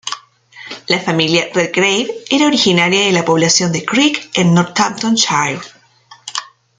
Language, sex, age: Spanish, female, 50-59